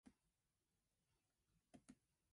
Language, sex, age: English, female, under 19